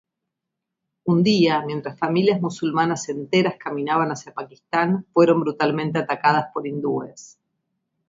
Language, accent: Spanish, Rioplatense: Argentina, Uruguay, este de Bolivia, Paraguay